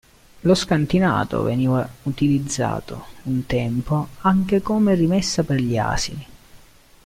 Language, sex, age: Italian, male, 19-29